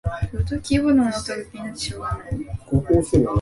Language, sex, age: Japanese, female, 19-29